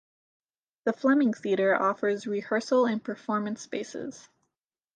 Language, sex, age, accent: English, female, 19-29, United States English